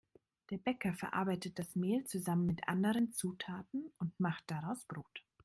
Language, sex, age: German, female, 30-39